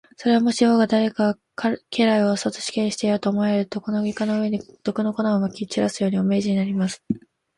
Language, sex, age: Japanese, female, 19-29